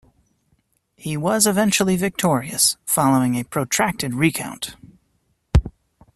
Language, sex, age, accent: English, male, 30-39, United States English